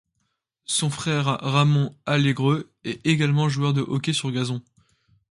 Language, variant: French, Français de métropole